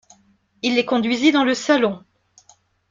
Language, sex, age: French, female, 50-59